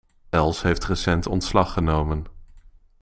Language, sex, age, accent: Dutch, male, under 19, Nederlands Nederlands